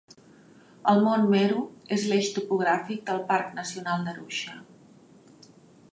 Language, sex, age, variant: Catalan, female, 50-59, Central